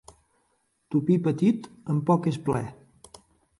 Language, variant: Catalan, Central